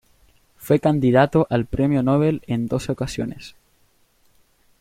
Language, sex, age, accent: Spanish, male, 19-29, Chileno: Chile, Cuyo